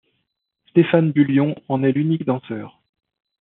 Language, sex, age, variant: French, male, 30-39, Français de métropole